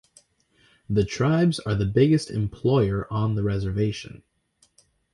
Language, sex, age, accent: English, male, under 19, United States English